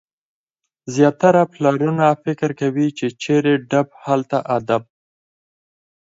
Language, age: Pashto, 30-39